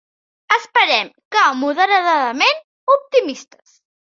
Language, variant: Catalan, Central